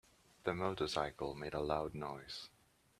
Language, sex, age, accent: English, male, 19-29, England English